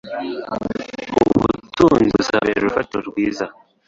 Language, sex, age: Kinyarwanda, male, under 19